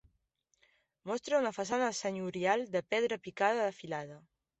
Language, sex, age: Catalan, female, 19-29